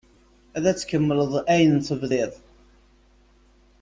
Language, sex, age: Kabyle, male, 30-39